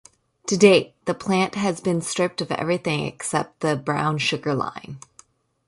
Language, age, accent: English, 30-39, United States English